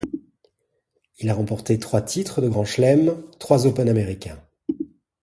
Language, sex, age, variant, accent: French, male, 40-49, Français d'Europe, Français de Belgique